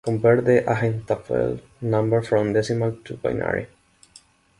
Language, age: English, 19-29